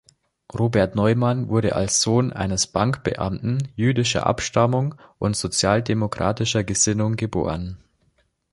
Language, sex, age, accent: German, male, under 19, Deutschland Deutsch